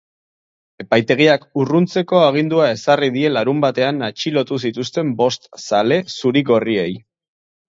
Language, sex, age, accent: Basque, male, 30-39, Mendebalekoa (Araba, Bizkaia, Gipuzkoako mendebaleko herri batzuk)